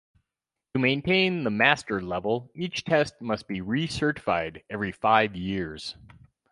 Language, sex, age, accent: English, male, 50-59, United States English